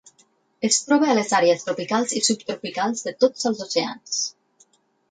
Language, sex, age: Catalan, female, 50-59